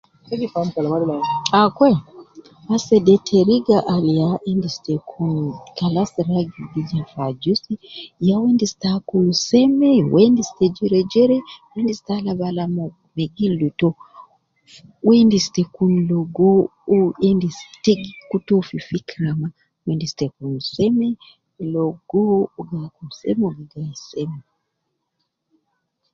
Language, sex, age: Nubi, female, 50-59